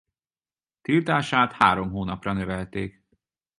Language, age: Hungarian, 40-49